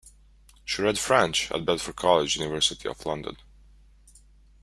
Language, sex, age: English, male, 19-29